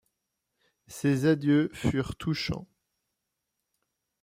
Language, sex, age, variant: French, male, 30-39, Français de métropole